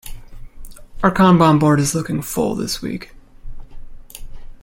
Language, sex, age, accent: English, male, 19-29, United States English